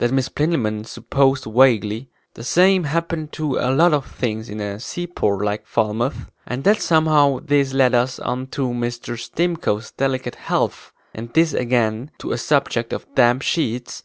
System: none